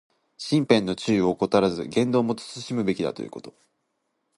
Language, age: Japanese, under 19